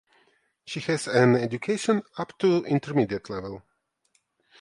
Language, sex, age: English, male, 30-39